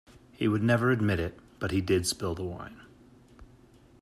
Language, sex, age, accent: English, male, 30-39, United States English